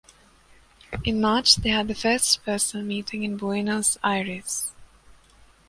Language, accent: English, India and South Asia (India, Pakistan, Sri Lanka)